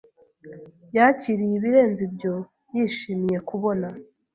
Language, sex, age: Kinyarwanda, female, 19-29